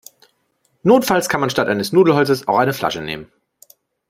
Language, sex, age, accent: German, male, 30-39, Deutschland Deutsch